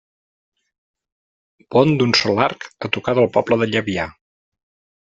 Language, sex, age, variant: Catalan, male, 50-59, Central